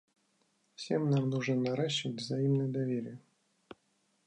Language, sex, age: Russian, male, 40-49